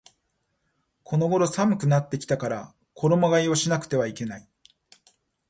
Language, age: Japanese, 40-49